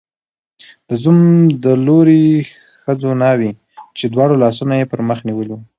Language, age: Pashto, 19-29